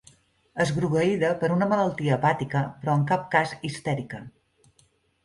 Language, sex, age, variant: Catalan, female, 40-49, Central